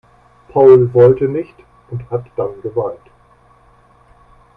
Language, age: German, 60-69